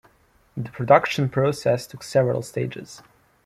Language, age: English, 19-29